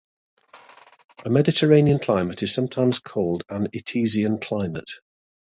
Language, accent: English, yorkshire